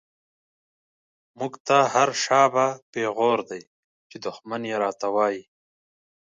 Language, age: Pashto, 30-39